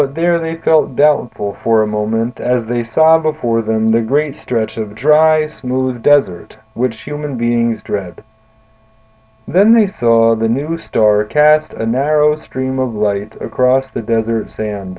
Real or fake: real